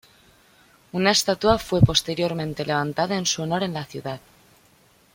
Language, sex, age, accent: Spanish, female, 19-29, España: Norte peninsular (Asturias, Castilla y León, Cantabria, País Vasco, Navarra, Aragón, La Rioja, Guadalajara, Cuenca)